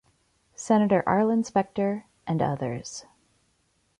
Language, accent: English, United States English